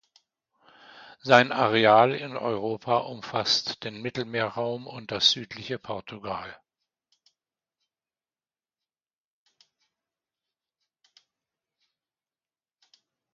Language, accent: German, Deutschland Deutsch